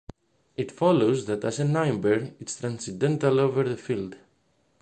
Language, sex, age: English, male, 40-49